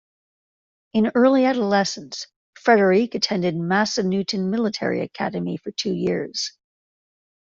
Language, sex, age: English, female, 50-59